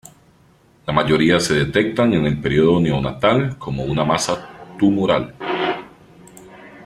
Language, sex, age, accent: Spanish, male, 30-39, América central